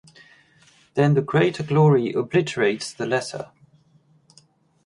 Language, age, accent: English, 19-29, England English